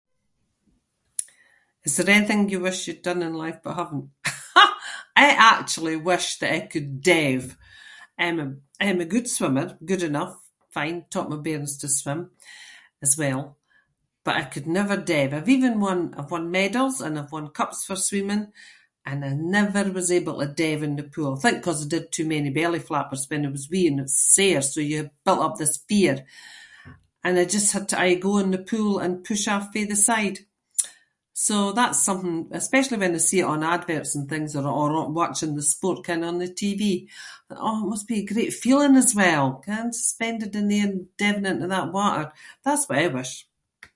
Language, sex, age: Scots, female, 70-79